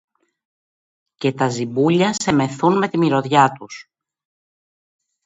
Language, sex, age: Greek, female, 40-49